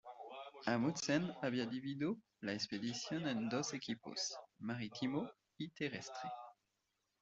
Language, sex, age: Spanish, male, 30-39